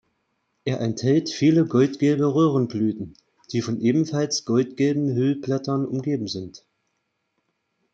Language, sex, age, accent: German, male, 40-49, Deutschland Deutsch